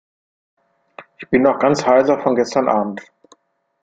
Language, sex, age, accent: German, male, 50-59, Deutschland Deutsch